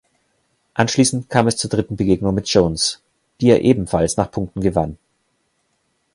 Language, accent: German, Deutschland Deutsch